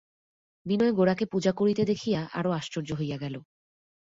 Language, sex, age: Bengali, female, 19-29